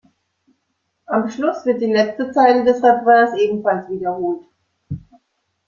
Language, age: German, 50-59